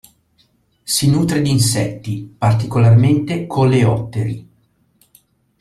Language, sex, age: Italian, male, 50-59